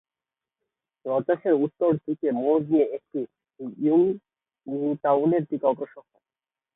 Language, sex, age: Bengali, male, 19-29